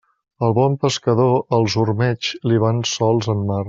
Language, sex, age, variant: Catalan, male, 40-49, Central